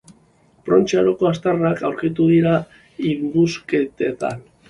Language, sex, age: Basque, male, 30-39